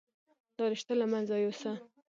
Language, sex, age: Pashto, female, 19-29